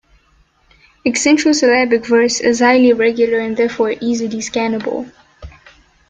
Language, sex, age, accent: English, female, 19-29, United States English